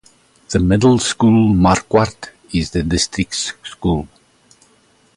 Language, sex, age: English, male, 60-69